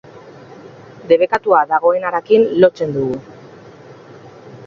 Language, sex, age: Basque, female, 40-49